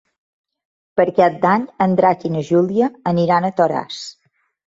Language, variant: Catalan, Balear